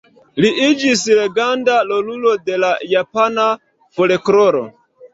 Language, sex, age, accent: Esperanto, male, 30-39, Internacia